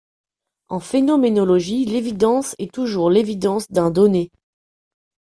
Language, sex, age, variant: French, female, 19-29, Français de métropole